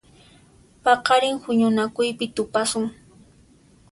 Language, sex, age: Puno Quechua, female, 19-29